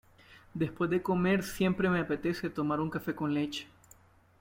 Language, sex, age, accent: Spanish, male, 19-29, América central